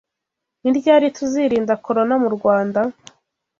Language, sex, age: Kinyarwanda, female, 19-29